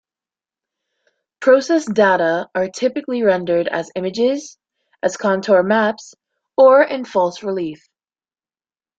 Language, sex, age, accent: English, female, under 19, United States English